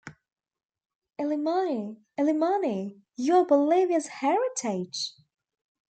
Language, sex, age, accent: English, female, 19-29, Australian English